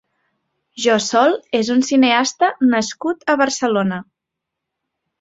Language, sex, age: Catalan, female, 30-39